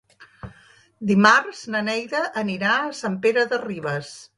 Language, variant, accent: Catalan, Central, central